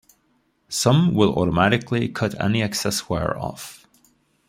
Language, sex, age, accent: English, male, 30-39, United States English